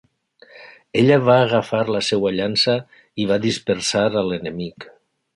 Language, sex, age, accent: Catalan, male, 60-69, valencià